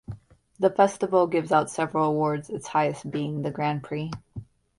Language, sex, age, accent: English, female, 19-29, United States English